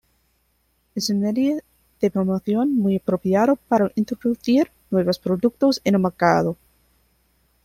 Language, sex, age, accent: Spanish, female, 19-29, España: Centro-Sur peninsular (Madrid, Toledo, Castilla-La Mancha)